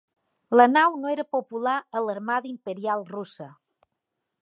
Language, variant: Catalan, Balear